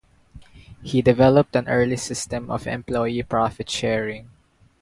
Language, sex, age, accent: English, male, 19-29, Filipino